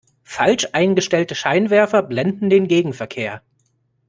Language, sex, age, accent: German, male, 19-29, Deutschland Deutsch